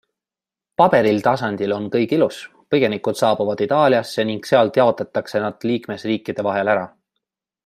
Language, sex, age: Estonian, male, 30-39